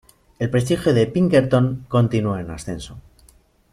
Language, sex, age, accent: Spanish, male, 30-39, España: Norte peninsular (Asturias, Castilla y León, Cantabria, País Vasco, Navarra, Aragón, La Rioja, Guadalajara, Cuenca)